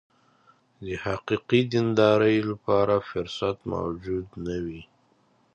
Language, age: Pashto, 40-49